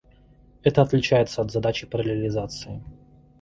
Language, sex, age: Russian, male, 30-39